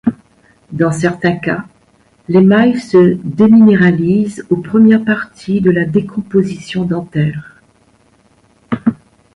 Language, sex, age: French, female, 60-69